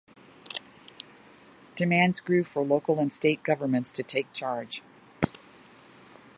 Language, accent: English, United States English